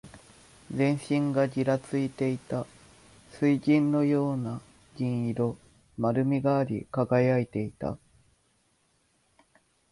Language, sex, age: Japanese, male, 19-29